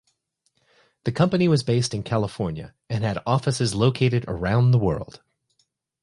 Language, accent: English, United States English